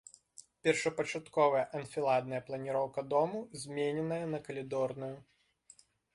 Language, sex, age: Belarusian, male, 19-29